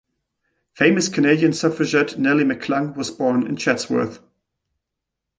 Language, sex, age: English, male, 19-29